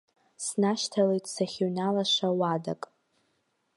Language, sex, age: Abkhazian, female, 19-29